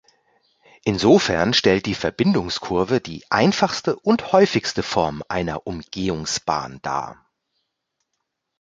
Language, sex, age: German, male, 40-49